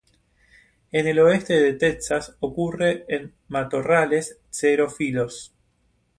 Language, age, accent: Spanish, 30-39, Rioplatense: Argentina, Uruguay, este de Bolivia, Paraguay